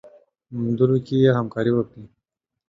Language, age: Pashto, 19-29